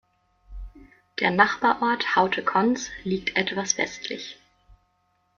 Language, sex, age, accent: German, female, 19-29, Deutschland Deutsch